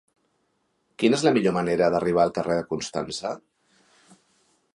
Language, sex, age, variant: Catalan, male, 40-49, Central